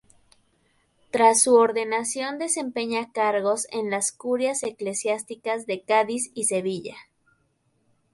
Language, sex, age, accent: Spanish, female, 19-29, México